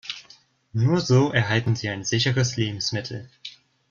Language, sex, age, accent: German, male, under 19, Deutschland Deutsch